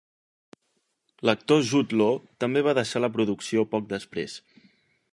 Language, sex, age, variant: Catalan, male, 19-29, Central